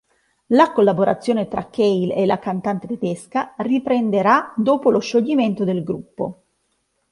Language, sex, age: Italian, female, 30-39